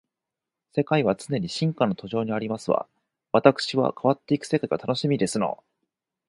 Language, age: Japanese, 40-49